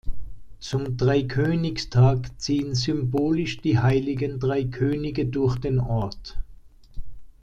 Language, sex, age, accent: German, male, 60-69, Deutschland Deutsch